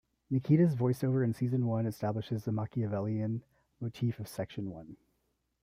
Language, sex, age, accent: English, male, 30-39, United States English